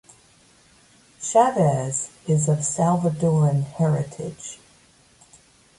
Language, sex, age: English, female, 60-69